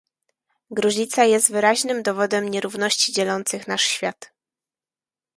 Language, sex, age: Polish, female, 19-29